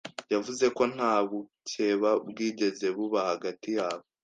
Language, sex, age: Kinyarwanda, male, under 19